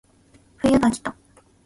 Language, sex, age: Japanese, female, 19-29